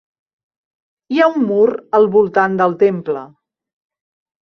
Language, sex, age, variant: Catalan, female, 50-59, Central